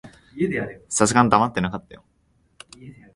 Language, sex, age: Japanese, male, 19-29